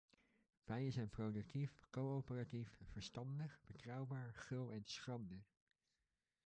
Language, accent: Dutch, Nederlands Nederlands